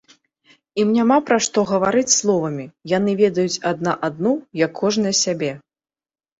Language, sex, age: Belarusian, female, 30-39